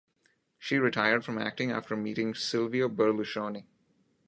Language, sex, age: English, male, 19-29